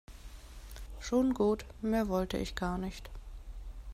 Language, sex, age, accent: German, female, 19-29, Deutschland Deutsch